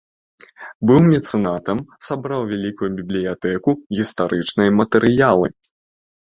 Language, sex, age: Belarusian, male, under 19